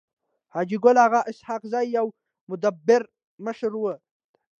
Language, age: Pashto, 19-29